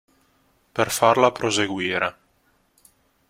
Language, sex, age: Italian, male, under 19